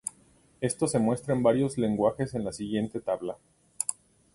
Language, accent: Spanish, México